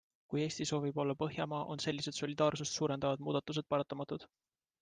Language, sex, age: Estonian, male, 19-29